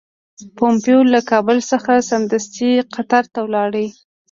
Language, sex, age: Pashto, female, 19-29